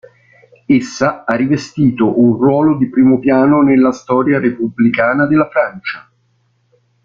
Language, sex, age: Italian, male, 50-59